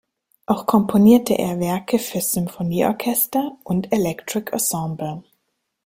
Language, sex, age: German, female, 30-39